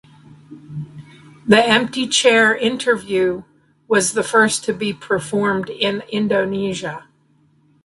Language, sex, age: English, female, 60-69